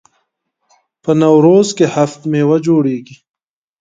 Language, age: Pashto, 30-39